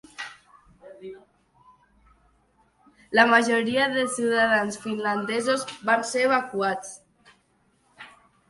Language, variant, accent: Catalan, Nord-Occidental, nord-occidental